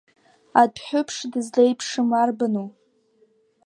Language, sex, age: Abkhazian, female, under 19